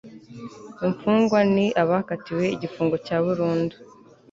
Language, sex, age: Kinyarwanda, female, 19-29